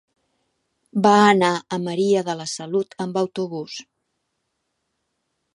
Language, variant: Catalan, Central